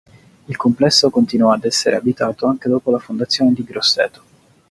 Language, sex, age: Italian, male, 19-29